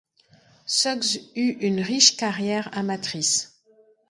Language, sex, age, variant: French, female, 40-49, Français de métropole